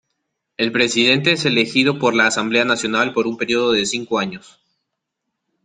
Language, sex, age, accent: Spanish, male, 19-29, Andino-Pacífico: Colombia, Perú, Ecuador, oeste de Bolivia y Venezuela andina